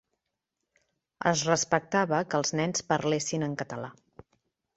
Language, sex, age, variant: Catalan, female, 40-49, Central